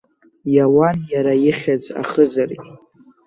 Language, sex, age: Abkhazian, male, under 19